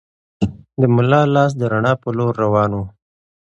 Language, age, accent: Pashto, 30-39, پکتیا ولایت، احمدزی